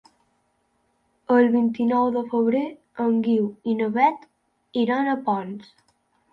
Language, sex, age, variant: Catalan, female, under 19, Central